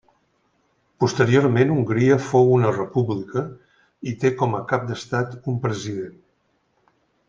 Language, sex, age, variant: Catalan, male, 60-69, Central